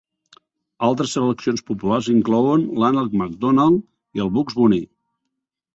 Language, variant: Catalan, Nord-Occidental